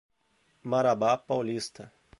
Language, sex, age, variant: Portuguese, male, 19-29, Portuguese (Brasil)